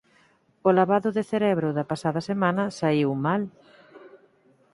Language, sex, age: Galician, female, 50-59